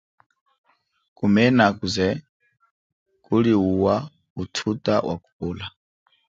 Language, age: Chokwe, 19-29